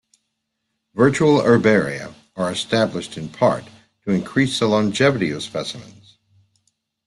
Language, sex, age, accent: English, male, 60-69, United States English